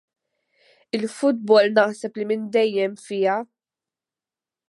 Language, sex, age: Maltese, female, 19-29